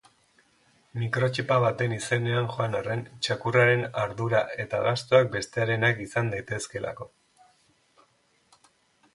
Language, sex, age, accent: Basque, male, 40-49, Mendebalekoa (Araba, Bizkaia, Gipuzkoako mendebaleko herri batzuk)